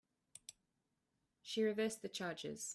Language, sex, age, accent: English, female, 19-29, England English